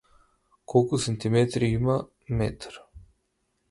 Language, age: Macedonian, 19-29